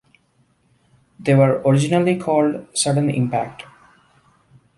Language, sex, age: English, male, 40-49